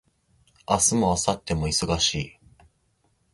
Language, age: Japanese, 19-29